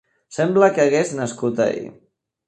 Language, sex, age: Catalan, male, 30-39